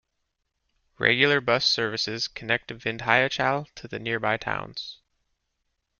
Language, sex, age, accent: English, male, 40-49, United States English